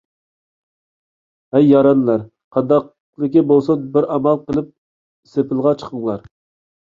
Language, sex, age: Uyghur, male, 19-29